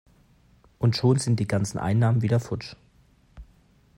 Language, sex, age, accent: German, male, 19-29, Deutschland Deutsch